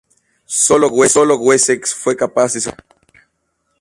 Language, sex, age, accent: Spanish, male, 19-29, México